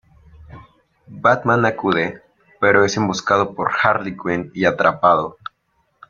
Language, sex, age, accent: Spanish, male, 19-29, México